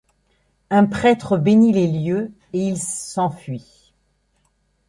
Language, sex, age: French, female, 50-59